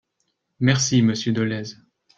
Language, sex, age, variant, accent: French, male, 19-29, Français d'Europe, Français de Suisse